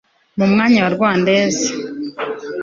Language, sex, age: Kinyarwanda, female, 19-29